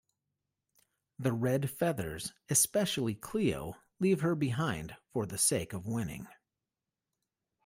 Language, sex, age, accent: English, male, 40-49, United States English